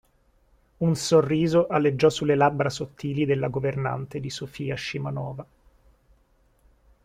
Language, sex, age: Italian, male, 19-29